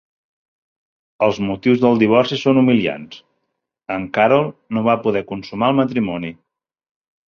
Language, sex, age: Catalan, male, 40-49